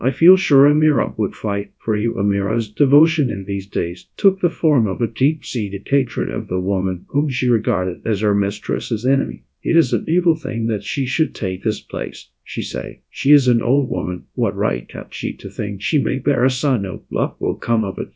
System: TTS, GradTTS